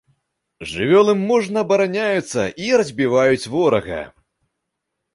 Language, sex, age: Belarusian, male, 19-29